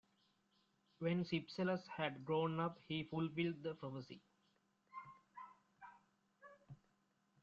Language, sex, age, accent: English, male, 19-29, India and South Asia (India, Pakistan, Sri Lanka)